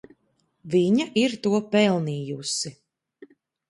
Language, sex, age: Latvian, female, 19-29